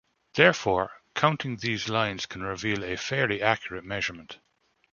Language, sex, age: English, male, 40-49